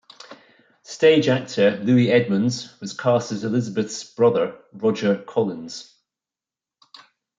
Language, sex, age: English, male, 50-59